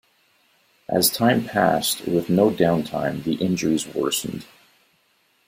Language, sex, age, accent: English, male, 40-49, Canadian English